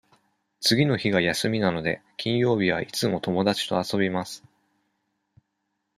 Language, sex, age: Japanese, male, 19-29